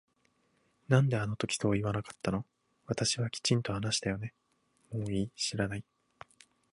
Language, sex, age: Japanese, male, 19-29